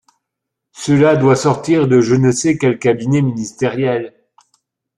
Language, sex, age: French, male, 50-59